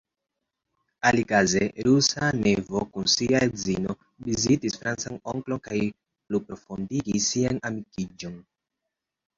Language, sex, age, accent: Esperanto, male, 19-29, Internacia